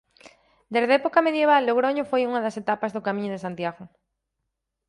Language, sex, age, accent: Galician, female, 19-29, Atlántico (seseo e gheada)